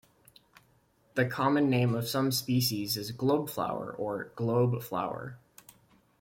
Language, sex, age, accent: English, male, 19-29, United States English